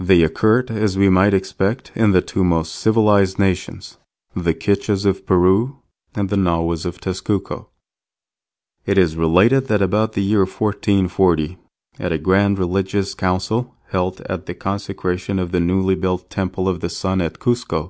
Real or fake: real